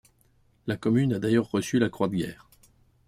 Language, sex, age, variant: French, male, 50-59, Français de métropole